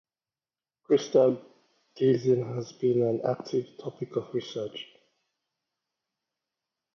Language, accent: English, Nigerian